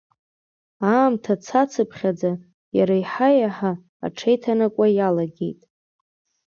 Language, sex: Abkhazian, female